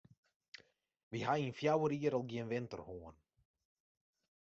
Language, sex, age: Western Frisian, male, 19-29